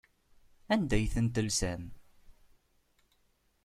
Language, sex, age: Kabyle, male, 30-39